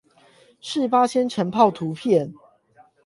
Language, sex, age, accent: Chinese, male, 30-39, 出生地：桃園市